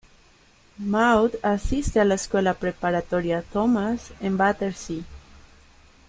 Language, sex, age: Spanish, female, 30-39